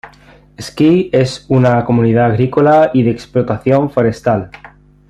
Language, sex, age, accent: Spanish, male, under 19, España: Sur peninsular (Andalucia, Extremadura, Murcia)